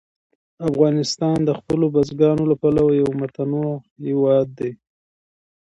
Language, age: Pashto, 30-39